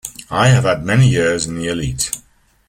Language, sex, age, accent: English, male, 50-59, England English